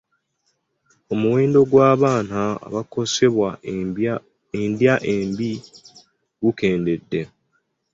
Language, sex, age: Ganda, male, 19-29